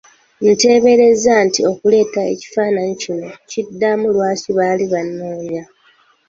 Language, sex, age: Ganda, female, 19-29